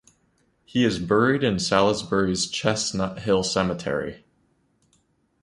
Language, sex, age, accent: English, male, 19-29, United States English